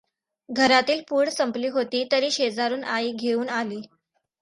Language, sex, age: Marathi, female, under 19